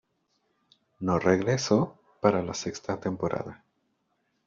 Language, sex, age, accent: Spanish, male, 30-39, América central